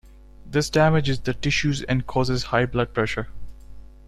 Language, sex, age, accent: English, male, 19-29, India and South Asia (India, Pakistan, Sri Lanka)